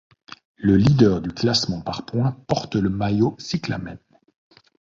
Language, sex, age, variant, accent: French, male, 40-49, Français d'Europe, Français de Suisse